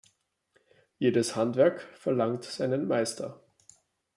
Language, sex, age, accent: German, male, 19-29, Österreichisches Deutsch